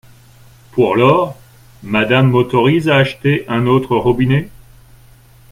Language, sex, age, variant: French, male, 40-49, Français de métropole